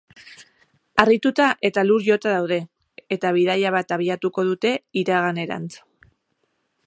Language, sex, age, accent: Basque, female, 30-39, Erdialdekoa edo Nafarra (Gipuzkoa, Nafarroa)